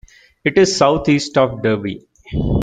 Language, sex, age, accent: English, male, 19-29, United States English